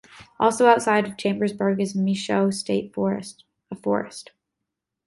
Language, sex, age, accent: English, female, 19-29, United States English